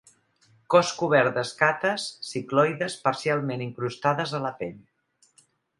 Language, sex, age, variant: Catalan, female, 60-69, Central